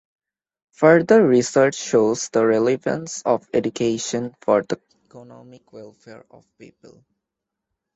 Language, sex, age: English, male, 19-29